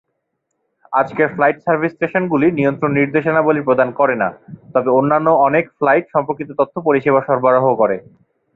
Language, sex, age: Bengali, male, 30-39